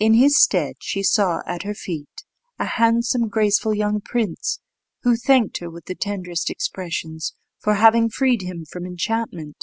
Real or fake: real